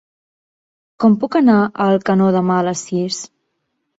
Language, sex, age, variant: Catalan, female, 19-29, Central